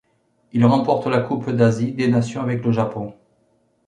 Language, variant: French, Français de métropole